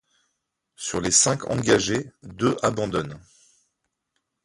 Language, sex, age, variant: French, male, 40-49, Français de métropole